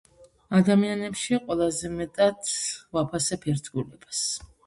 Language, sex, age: Georgian, female, 50-59